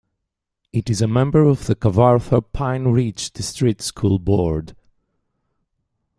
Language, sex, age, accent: English, male, 40-49, Canadian English